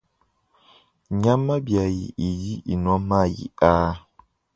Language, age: Luba-Lulua, 19-29